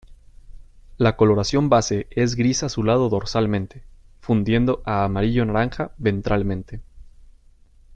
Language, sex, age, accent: Spanish, male, 19-29, México